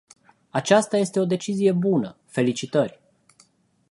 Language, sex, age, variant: Romanian, male, 40-49, Romanian-Romania